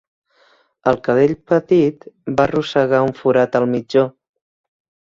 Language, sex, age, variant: Catalan, female, 50-59, Central